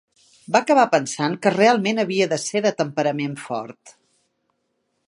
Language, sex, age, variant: Catalan, female, 50-59, Central